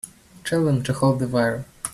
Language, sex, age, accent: English, male, under 19, United States English